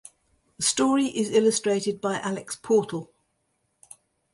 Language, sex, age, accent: English, female, 70-79, England English